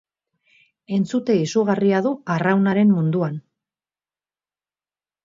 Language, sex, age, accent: Basque, female, 50-59, Mendebalekoa (Araba, Bizkaia, Gipuzkoako mendebaleko herri batzuk)